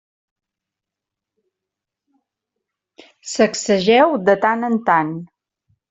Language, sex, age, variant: Catalan, female, 40-49, Central